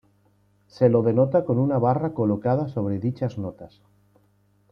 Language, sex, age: Spanish, male, 40-49